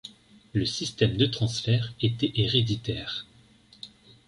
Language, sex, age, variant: French, male, 30-39, Français de métropole